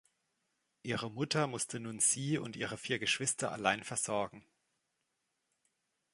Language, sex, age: German, male, 30-39